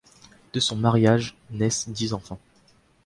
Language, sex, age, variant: French, male, under 19, Français de métropole